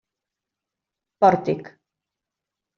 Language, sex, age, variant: Catalan, female, 50-59, Central